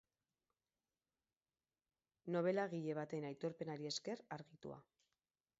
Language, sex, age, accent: Basque, female, 40-49, Erdialdekoa edo Nafarra (Gipuzkoa, Nafarroa)